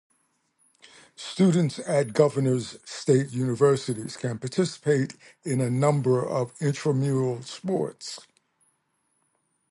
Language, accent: English, United States English